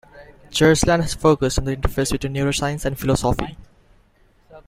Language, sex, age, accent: English, male, under 19, India and South Asia (India, Pakistan, Sri Lanka)